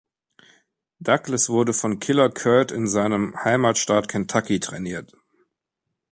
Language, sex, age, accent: German, male, 30-39, Deutschland Deutsch